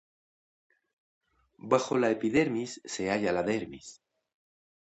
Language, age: Spanish, 60-69